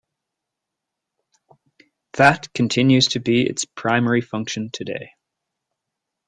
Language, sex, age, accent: English, male, 19-29, Irish English